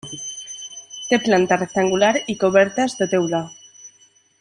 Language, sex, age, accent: Catalan, female, 19-29, valencià